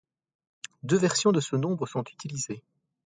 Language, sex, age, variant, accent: French, male, 30-39, Français d'Europe, Français de Belgique